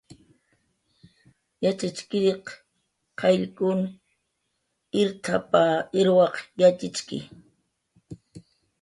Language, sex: Jaqaru, female